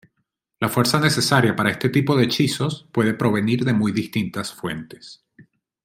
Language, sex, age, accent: Spanish, male, 40-49, Caribe: Cuba, Venezuela, Puerto Rico, República Dominicana, Panamá, Colombia caribeña, México caribeño, Costa del golfo de México